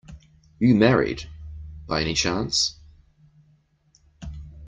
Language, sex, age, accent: English, male, 40-49, New Zealand English